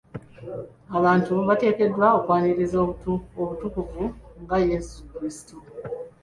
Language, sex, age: Ganda, male, 19-29